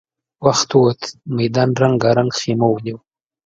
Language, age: Pashto, 30-39